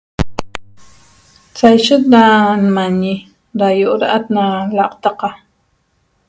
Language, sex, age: Toba, female, 40-49